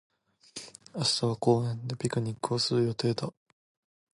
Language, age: Japanese, 19-29